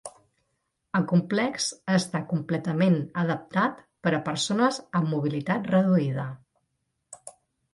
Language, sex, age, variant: Catalan, female, 40-49, Central